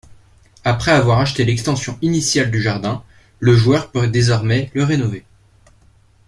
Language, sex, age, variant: French, male, under 19, Français de métropole